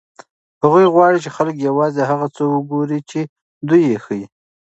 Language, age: Pashto, 19-29